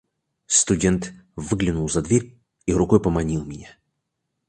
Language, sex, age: Russian, male, 19-29